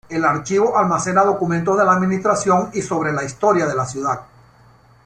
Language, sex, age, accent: Spanish, male, 60-69, Caribe: Cuba, Venezuela, Puerto Rico, República Dominicana, Panamá, Colombia caribeña, México caribeño, Costa del golfo de México